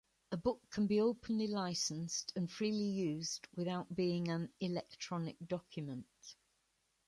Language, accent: English, England English